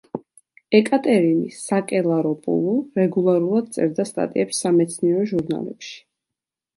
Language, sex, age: Georgian, female, 19-29